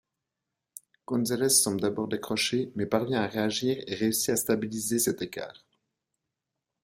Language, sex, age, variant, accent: French, male, 30-39, Français d'Europe, Français de Suisse